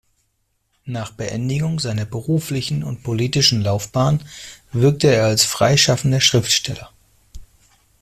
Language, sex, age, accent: German, male, 40-49, Deutschland Deutsch